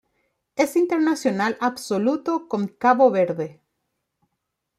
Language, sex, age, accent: Spanish, female, 30-39, Rioplatense: Argentina, Uruguay, este de Bolivia, Paraguay